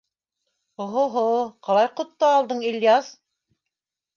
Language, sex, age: Bashkir, female, 60-69